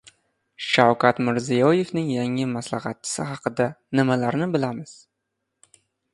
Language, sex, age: Uzbek, male, under 19